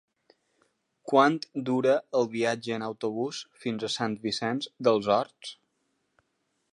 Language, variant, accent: Catalan, Balear, balear